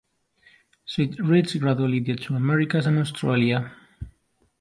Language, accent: English, England English